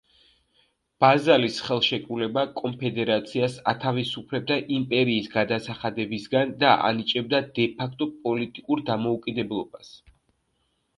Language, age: Georgian, 19-29